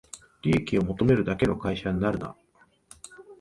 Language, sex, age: Japanese, male, 40-49